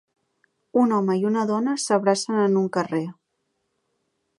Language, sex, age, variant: Catalan, female, 19-29, Central